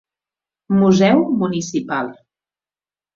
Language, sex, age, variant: Catalan, female, 50-59, Central